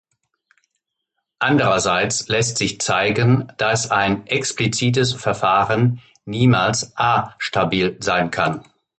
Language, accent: German, Deutschland Deutsch